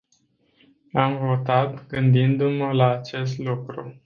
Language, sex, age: Romanian, male, 40-49